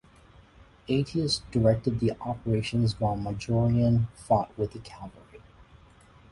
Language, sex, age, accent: English, male, 40-49, United States English